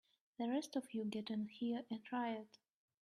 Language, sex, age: English, female, 19-29